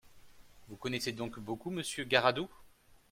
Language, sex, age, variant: French, male, 40-49, Français de métropole